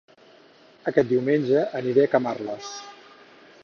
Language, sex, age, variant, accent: Catalan, male, 50-59, Central, central